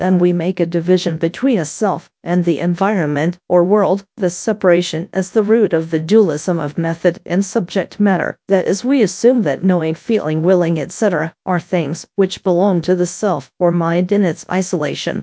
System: TTS, GradTTS